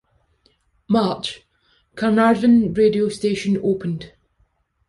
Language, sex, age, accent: English, female, 30-39, Scottish English